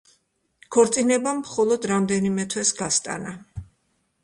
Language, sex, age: Georgian, female, 60-69